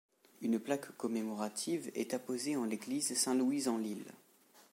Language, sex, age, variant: French, male, under 19, Français de métropole